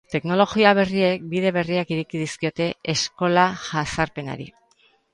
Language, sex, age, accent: Basque, female, 50-59, Erdialdekoa edo Nafarra (Gipuzkoa, Nafarroa)